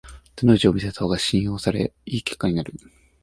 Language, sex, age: Japanese, male, 19-29